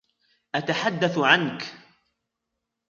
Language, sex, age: Arabic, male, 19-29